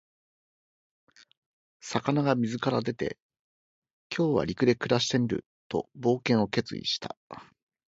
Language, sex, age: Japanese, male, 40-49